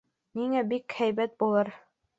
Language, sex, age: Bashkir, female, under 19